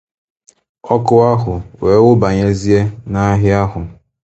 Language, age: Igbo, 19-29